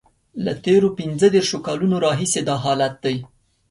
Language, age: Pashto, 19-29